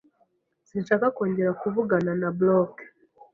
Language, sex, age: Kinyarwanda, female, 19-29